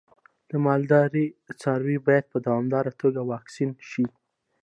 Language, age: Pashto, 19-29